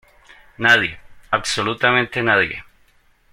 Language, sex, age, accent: Spanish, male, 40-49, Andino-Pacífico: Colombia, Perú, Ecuador, oeste de Bolivia y Venezuela andina